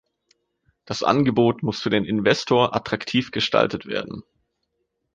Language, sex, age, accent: German, male, 19-29, Deutschland Deutsch